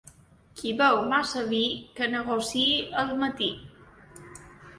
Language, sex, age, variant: Catalan, female, 19-29, Balear